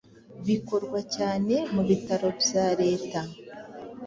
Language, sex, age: Kinyarwanda, female, 40-49